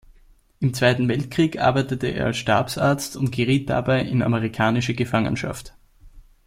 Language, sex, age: German, male, under 19